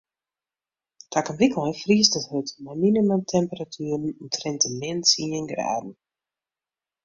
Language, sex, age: Western Frisian, female, 30-39